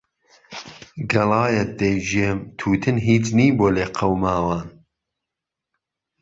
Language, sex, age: Central Kurdish, male, 40-49